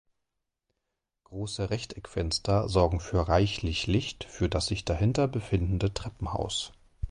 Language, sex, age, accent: German, male, 40-49, Deutschland Deutsch